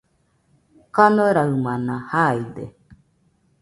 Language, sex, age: Nüpode Huitoto, female, 40-49